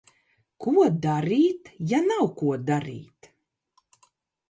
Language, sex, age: Latvian, female, 50-59